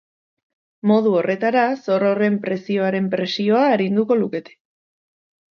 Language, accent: Basque, Erdialdekoa edo Nafarra (Gipuzkoa, Nafarroa)